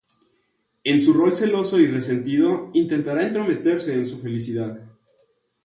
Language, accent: Spanish, México